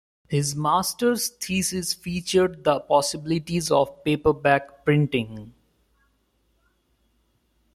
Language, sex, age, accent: English, male, 19-29, India and South Asia (India, Pakistan, Sri Lanka)